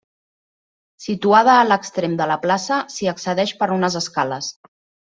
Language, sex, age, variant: Catalan, female, 30-39, Central